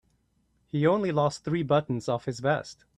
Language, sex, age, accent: English, male, 30-39, Canadian English